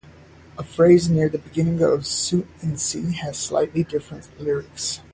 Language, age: English, 40-49